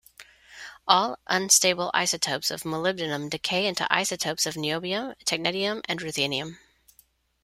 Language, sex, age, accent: English, female, 40-49, United States English